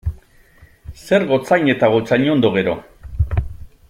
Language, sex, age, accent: Basque, male, 50-59, Mendebalekoa (Araba, Bizkaia, Gipuzkoako mendebaleko herri batzuk)